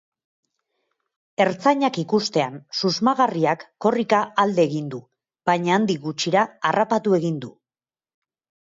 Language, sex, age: Basque, female, 30-39